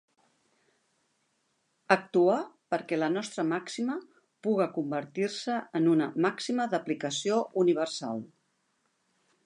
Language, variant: Catalan, Central